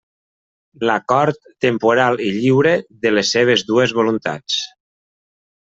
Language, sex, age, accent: Catalan, male, 40-49, valencià